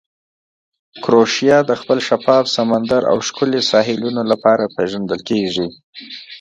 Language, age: Pashto, 30-39